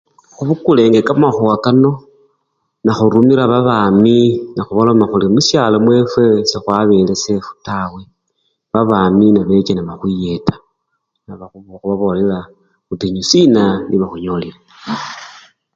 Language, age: Luyia, 50-59